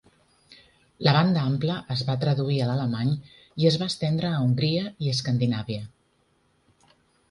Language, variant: Catalan, Central